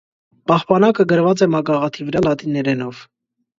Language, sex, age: Armenian, male, 19-29